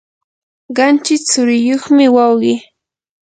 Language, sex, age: Yanahuanca Pasco Quechua, female, 30-39